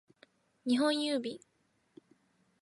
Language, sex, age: Japanese, female, 19-29